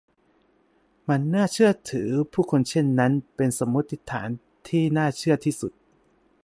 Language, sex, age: Thai, male, 19-29